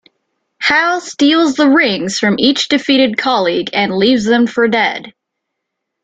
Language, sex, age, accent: English, female, 19-29, United States English